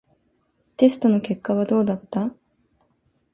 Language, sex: Japanese, female